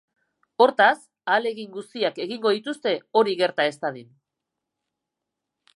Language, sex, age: Basque, female, 40-49